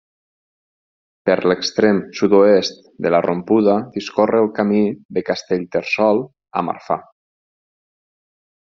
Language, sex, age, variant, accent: Catalan, male, 40-49, Valencià septentrional, valencià